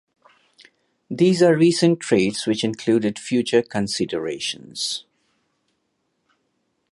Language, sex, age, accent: English, male, 30-39, India and South Asia (India, Pakistan, Sri Lanka)